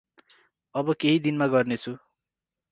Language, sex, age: Nepali, male, 19-29